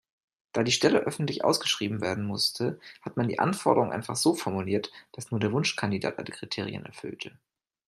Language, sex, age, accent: German, male, 30-39, Deutschland Deutsch